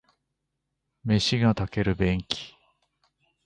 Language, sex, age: Japanese, male, 50-59